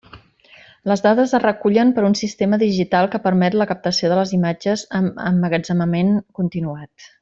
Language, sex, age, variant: Catalan, female, 40-49, Central